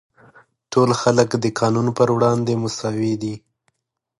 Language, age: Pashto, 19-29